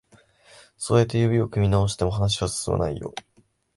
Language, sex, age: Japanese, male, 19-29